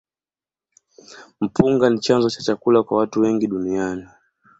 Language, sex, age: Swahili, male, 19-29